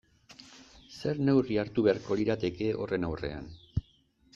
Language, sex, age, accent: Basque, male, 60-69, Erdialdekoa edo Nafarra (Gipuzkoa, Nafarroa)